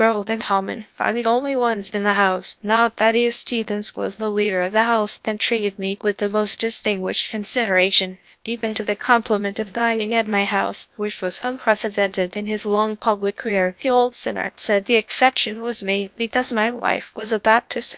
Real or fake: fake